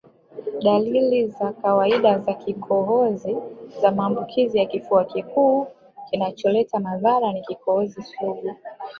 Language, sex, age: Swahili, female, 19-29